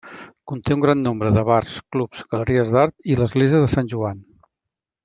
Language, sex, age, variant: Catalan, male, 60-69, Central